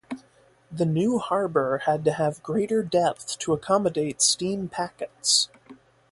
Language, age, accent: English, 19-29, United States English